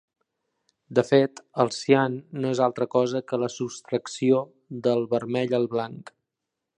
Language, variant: Catalan, Central